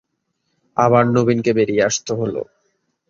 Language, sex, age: Bengali, male, 19-29